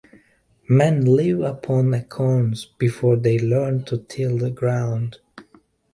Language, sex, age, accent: English, male, 30-39, England English